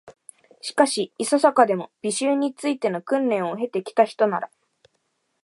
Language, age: Japanese, 19-29